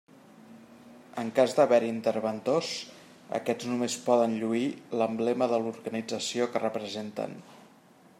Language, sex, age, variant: Catalan, male, 40-49, Central